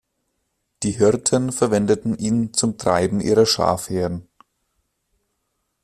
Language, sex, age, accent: German, male, 19-29, Deutschland Deutsch